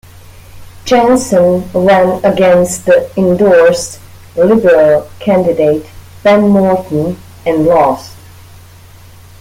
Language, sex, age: English, female, 30-39